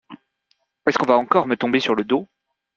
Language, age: French, 19-29